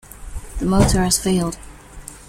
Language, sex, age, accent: English, female, under 19, England English